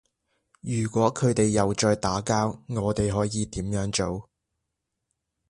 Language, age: Cantonese, 19-29